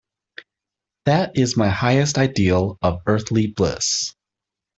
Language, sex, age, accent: English, male, 30-39, United States English